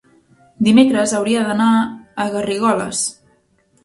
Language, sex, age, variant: Catalan, female, 19-29, Central